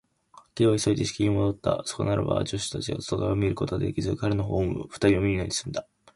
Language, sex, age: Japanese, male, 19-29